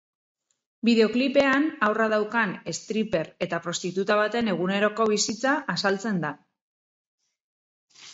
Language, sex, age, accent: Basque, female, 40-49, Mendebalekoa (Araba, Bizkaia, Gipuzkoako mendebaleko herri batzuk)